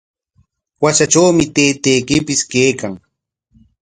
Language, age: Corongo Ancash Quechua, 40-49